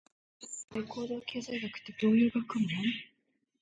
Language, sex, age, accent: Japanese, female, 19-29, 標準語